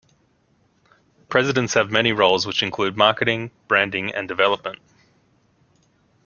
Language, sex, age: English, male, 19-29